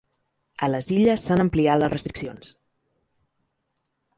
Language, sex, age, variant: Catalan, female, 19-29, Central